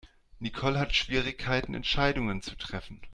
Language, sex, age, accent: German, male, 40-49, Deutschland Deutsch